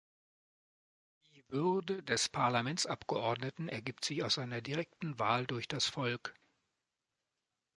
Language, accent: German, Deutschland Deutsch